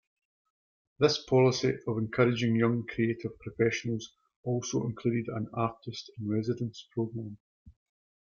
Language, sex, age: English, male, 40-49